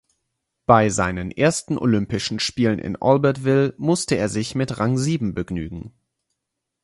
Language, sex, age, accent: German, male, 30-39, Deutschland Deutsch